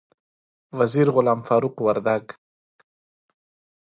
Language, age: Pashto, 30-39